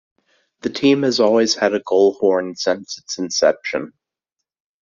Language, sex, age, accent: English, male, 30-39, United States English